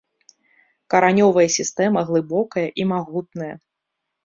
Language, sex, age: Belarusian, female, 30-39